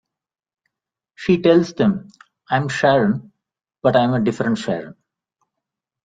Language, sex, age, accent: English, male, 40-49, India and South Asia (India, Pakistan, Sri Lanka)